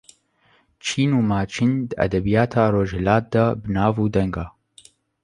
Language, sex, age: Kurdish, male, 19-29